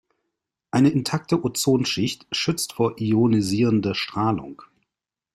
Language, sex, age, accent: German, male, 30-39, Deutschland Deutsch